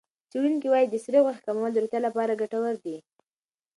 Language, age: Pashto, 19-29